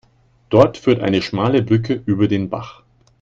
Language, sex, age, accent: German, male, 50-59, Deutschland Deutsch